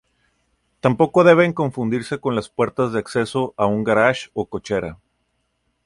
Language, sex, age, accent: Spanish, male, 40-49, México